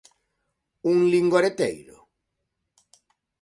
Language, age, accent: Galician, 40-49, Normativo (estándar)